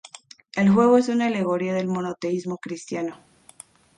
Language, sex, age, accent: Spanish, female, under 19, México